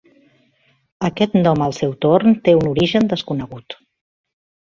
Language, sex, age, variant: Catalan, female, 40-49, Central